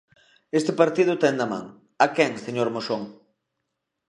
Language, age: Galician, 19-29